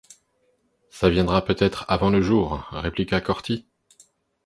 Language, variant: French, Français de métropole